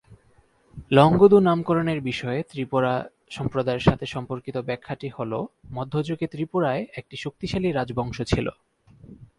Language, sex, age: Bengali, male, 19-29